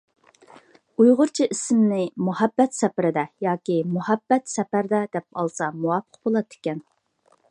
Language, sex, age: Uyghur, female, 40-49